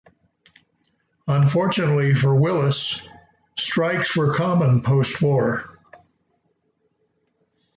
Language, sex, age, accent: English, male, 70-79, United States English